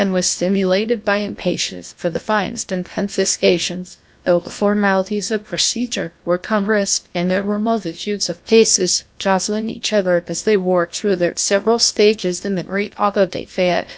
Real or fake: fake